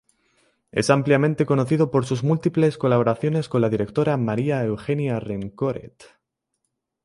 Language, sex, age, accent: Spanish, male, under 19, España: Centro-Sur peninsular (Madrid, Toledo, Castilla-La Mancha)